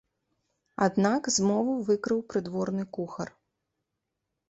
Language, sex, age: Belarusian, female, 30-39